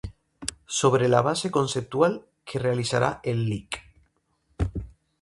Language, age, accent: Spanish, 19-29, España: Islas Canarias